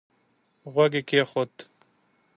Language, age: Pashto, 19-29